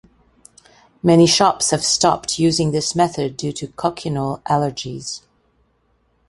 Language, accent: English, Canadian English